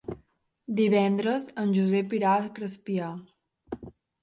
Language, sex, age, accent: Catalan, female, under 19, central; nord-occidental